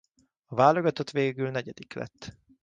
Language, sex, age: Hungarian, male, 30-39